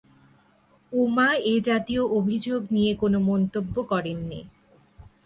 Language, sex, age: Bengali, female, 19-29